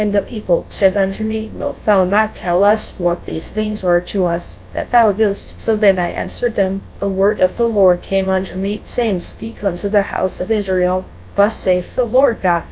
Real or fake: fake